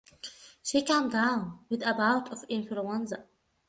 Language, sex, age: English, female, 40-49